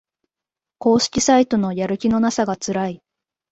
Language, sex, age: Japanese, female, 19-29